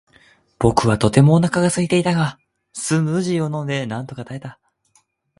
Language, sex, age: Japanese, male, 19-29